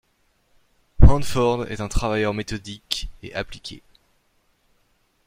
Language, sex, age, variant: French, male, 19-29, Français de métropole